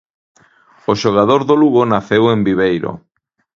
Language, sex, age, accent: Galician, male, 40-49, Normativo (estándar)